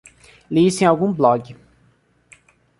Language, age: Portuguese, under 19